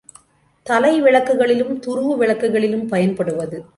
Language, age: Tamil, 50-59